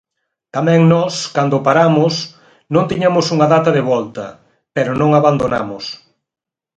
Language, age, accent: Galician, 40-49, Atlántico (seseo e gheada)